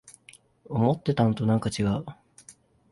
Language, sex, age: Japanese, male, 19-29